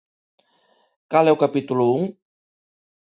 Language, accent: Galician, Neofalante